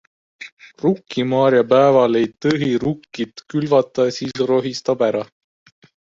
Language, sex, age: Estonian, male, 19-29